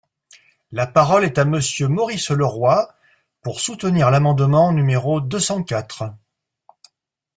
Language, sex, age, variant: French, male, 50-59, Français de métropole